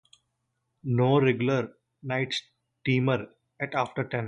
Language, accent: English, India and South Asia (India, Pakistan, Sri Lanka)